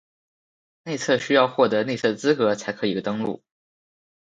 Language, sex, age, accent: Chinese, male, under 19, 出生地：江苏省